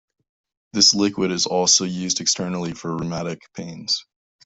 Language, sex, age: English, male, 19-29